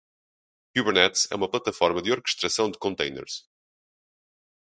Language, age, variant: Portuguese, 19-29, Portuguese (Portugal)